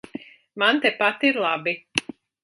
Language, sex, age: Latvian, female, 40-49